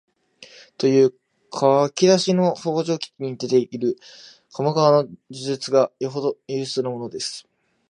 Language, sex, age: Japanese, male, 19-29